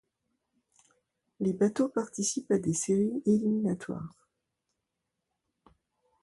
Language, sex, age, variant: French, female, 40-49, Français de métropole